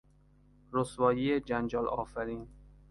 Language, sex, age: Persian, male, 19-29